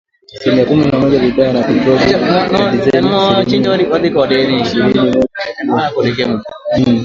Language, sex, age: Swahili, male, 19-29